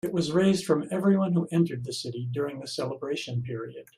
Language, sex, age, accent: English, male, 70-79, United States English